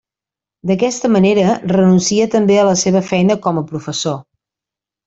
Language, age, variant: Catalan, 40-49, Central